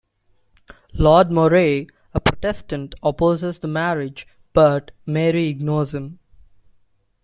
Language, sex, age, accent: English, male, 19-29, India and South Asia (India, Pakistan, Sri Lanka)